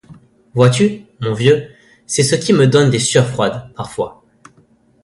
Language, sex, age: French, male, under 19